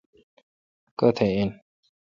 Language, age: Kalkoti, 19-29